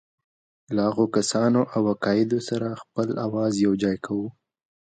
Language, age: Pashto, 19-29